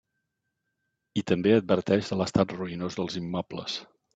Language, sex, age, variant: Catalan, male, 50-59, Central